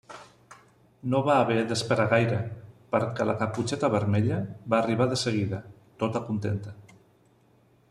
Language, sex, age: Catalan, male, 40-49